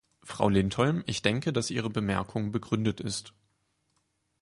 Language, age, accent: German, 19-29, Deutschland Deutsch